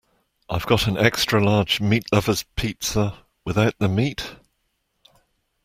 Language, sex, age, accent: English, male, 60-69, England English